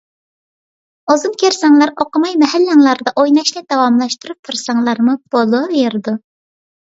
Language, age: Uyghur, under 19